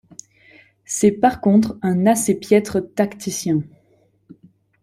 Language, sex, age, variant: French, female, 19-29, Français de métropole